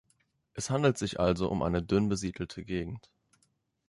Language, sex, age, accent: German, male, 19-29, Deutschland Deutsch